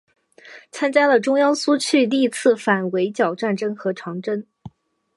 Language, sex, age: Chinese, female, 19-29